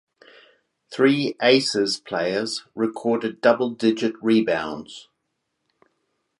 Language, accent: English, Australian English